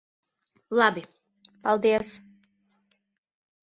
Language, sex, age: Latvian, male, 30-39